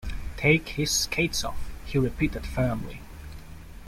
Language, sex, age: English, male, 19-29